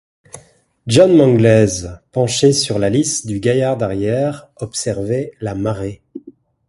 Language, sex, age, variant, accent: French, male, 40-49, Français d'Europe, Français de Belgique